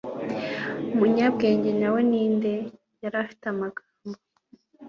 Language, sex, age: Kinyarwanda, female, 19-29